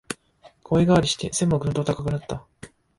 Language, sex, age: Japanese, male, 19-29